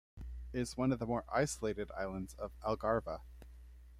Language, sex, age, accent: English, male, 30-39, United States English